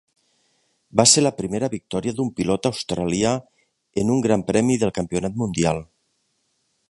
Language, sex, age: Catalan, male, 40-49